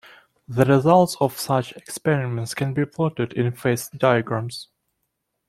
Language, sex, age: English, male, 19-29